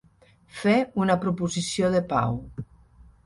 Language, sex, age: Catalan, female, 50-59